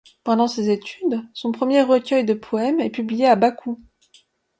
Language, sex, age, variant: French, female, 19-29, Français de métropole